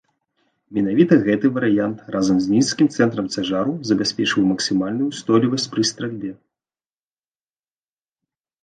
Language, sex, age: Belarusian, male, 30-39